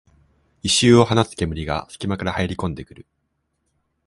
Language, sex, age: Japanese, male, 19-29